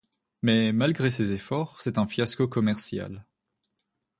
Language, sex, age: French, female, 19-29